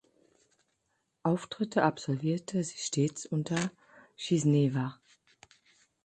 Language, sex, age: German, female, 40-49